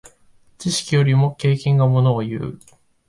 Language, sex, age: Japanese, male, 19-29